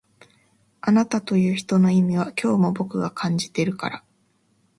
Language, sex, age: Japanese, female, 19-29